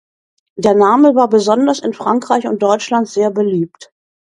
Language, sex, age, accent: German, female, 60-69, Deutschland Deutsch